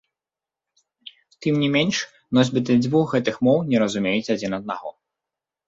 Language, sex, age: Belarusian, male, 30-39